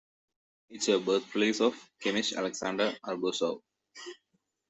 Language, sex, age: English, male, 30-39